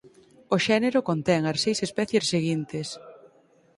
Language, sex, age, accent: Galician, female, 19-29, Oriental (común en zona oriental)